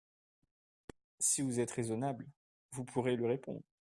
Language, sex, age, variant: French, male, 19-29, Français de métropole